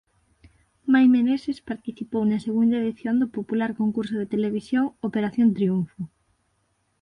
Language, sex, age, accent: Galician, female, 19-29, Atlántico (seseo e gheada)